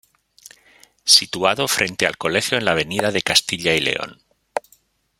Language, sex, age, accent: Spanish, male, 50-59, España: Norte peninsular (Asturias, Castilla y León, Cantabria, País Vasco, Navarra, Aragón, La Rioja, Guadalajara, Cuenca)